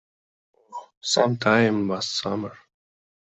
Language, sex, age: English, male, 19-29